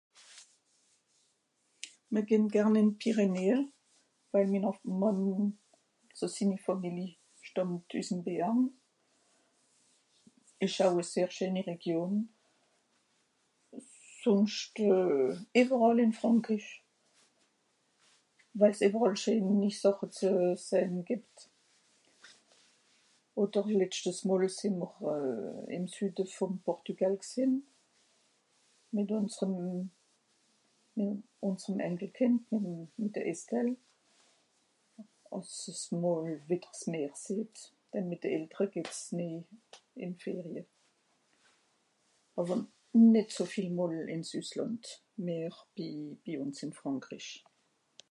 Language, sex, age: Swiss German, female, 60-69